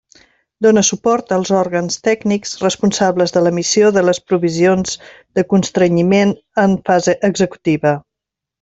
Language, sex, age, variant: Catalan, female, 50-59, Central